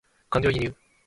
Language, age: Japanese, 19-29